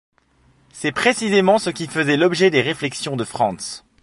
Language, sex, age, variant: French, male, 30-39, Français de métropole